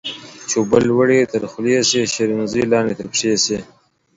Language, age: Pashto, 19-29